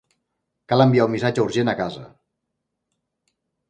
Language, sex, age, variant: Catalan, male, 40-49, Central